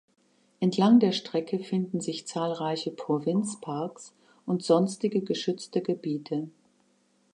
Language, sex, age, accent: German, female, 60-69, Deutschland Deutsch